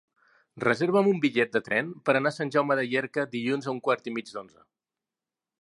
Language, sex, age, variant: Catalan, male, 40-49, Central